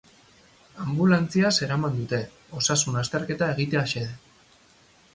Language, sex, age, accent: Basque, male, 30-39, Mendebalekoa (Araba, Bizkaia, Gipuzkoako mendebaleko herri batzuk)